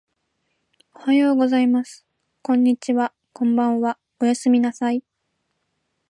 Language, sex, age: Japanese, female, 19-29